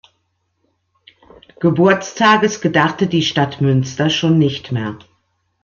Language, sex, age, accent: German, female, 40-49, Deutschland Deutsch